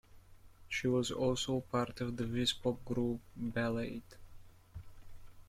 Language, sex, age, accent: English, male, under 19, England English